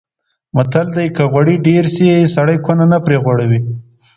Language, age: Pashto, 19-29